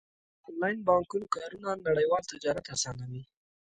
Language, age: Pashto, 19-29